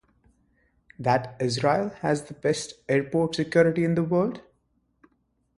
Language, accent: English, India and South Asia (India, Pakistan, Sri Lanka)